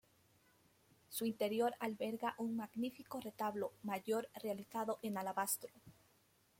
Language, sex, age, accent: Spanish, female, 19-29, Andino-Pacífico: Colombia, Perú, Ecuador, oeste de Bolivia y Venezuela andina